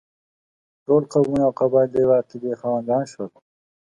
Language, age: Pashto, 19-29